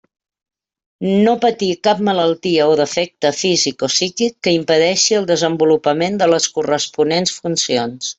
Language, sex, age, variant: Catalan, female, 60-69, Central